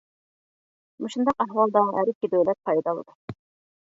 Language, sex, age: Uyghur, female, 30-39